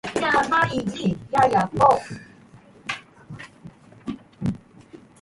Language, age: English, 30-39